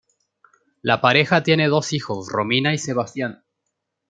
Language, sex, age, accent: Spanish, male, 19-29, Rioplatense: Argentina, Uruguay, este de Bolivia, Paraguay